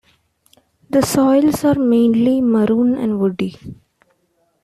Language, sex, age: English, female, 19-29